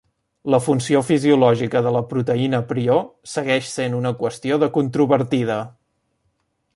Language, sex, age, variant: Catalan, male, 19-29, Central